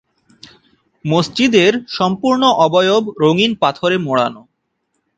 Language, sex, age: Bengali, male, 19-29